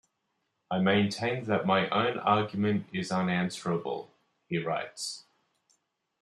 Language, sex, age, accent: English, male, 30-39, Australian English